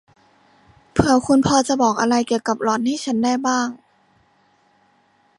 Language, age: Thai, under 19